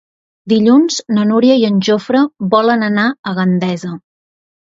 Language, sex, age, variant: Catalan, female, 19-29, Central